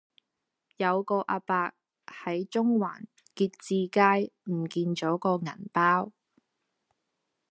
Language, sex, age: Cantonese, female, 30-39